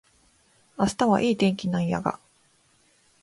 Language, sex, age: Japanese, female, 19-29